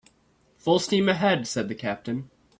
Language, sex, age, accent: English, female, under 19, United States English